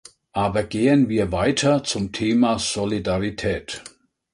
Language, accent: German, Deutschland Deutsch